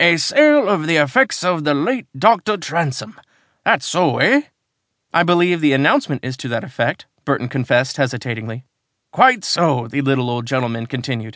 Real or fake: real